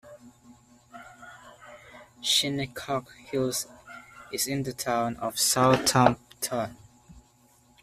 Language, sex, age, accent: English, male, under 19, Filipino